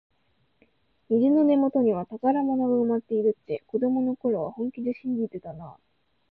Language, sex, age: Japanese, female, 19-29